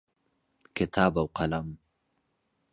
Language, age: Pashto, 19-29